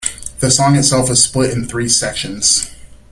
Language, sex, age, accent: English, male, 30-39, United States English